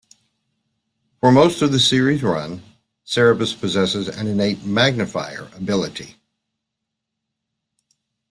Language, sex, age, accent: English, male, 60-69, United States English